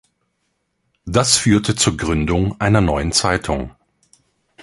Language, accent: German, Deutschland Deutsch